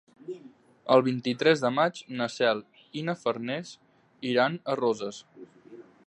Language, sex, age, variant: Catalan, male, 19-29, Nord-Occidental